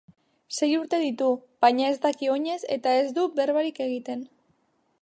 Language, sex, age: Basque, female, 19-29